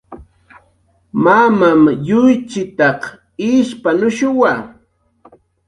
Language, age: Jaqaru, 40-49